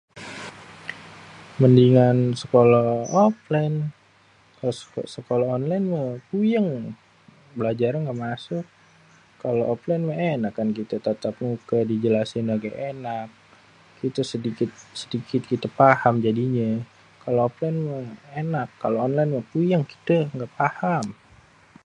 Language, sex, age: Betawi, male, 30-39